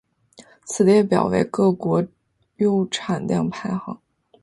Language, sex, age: Chinese, female, 19-29